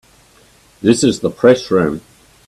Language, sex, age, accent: English, male, 80-89, Australian English